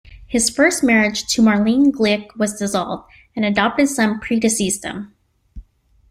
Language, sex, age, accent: English, female, 19-29, United States English